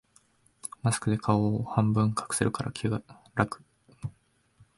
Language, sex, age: Japanese, male, 19-29